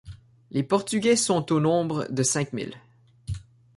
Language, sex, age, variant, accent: French, male, 19-29, Français d'Amérique du Nord, Français du Canada